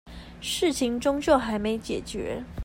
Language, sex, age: Chinese, female, 19-29